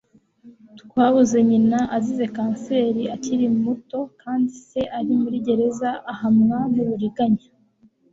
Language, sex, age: Kinyarwanda, female, 19-29